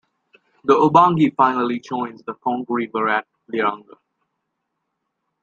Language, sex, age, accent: English, male, 19-29, United States English